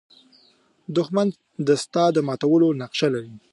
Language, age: Pashto, 19-29